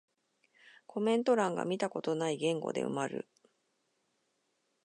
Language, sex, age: Japanese, female, 40-49